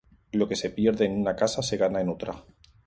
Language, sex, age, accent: Spanish, male, 40-49, España: Sur peninsular (Andalucia, Extremadura, Murcia)